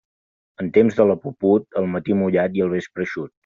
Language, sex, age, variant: Catalan, male, 30-39, Central